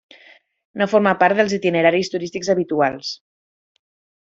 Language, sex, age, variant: Catalan, female, 30-39, Nord-Occidental